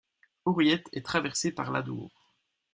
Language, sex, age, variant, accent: French, male, 19-29, Français d'Europe, Français de Belgique